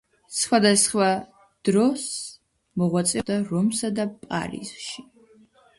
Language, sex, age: Georgian, female, under 19